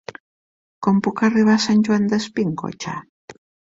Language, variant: Catalan, Septentrional